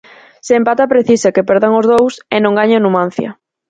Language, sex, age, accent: Galician, female, 19-29, Central (gheada)